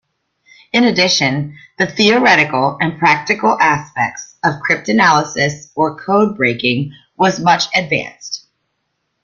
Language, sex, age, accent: English, female, 40-49, United States English